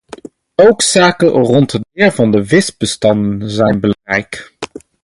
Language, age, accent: Dutch, 19-29, Nederlands Nederlands